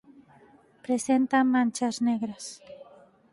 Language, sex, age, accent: Galician, female, 19-29, Normativo (estándar)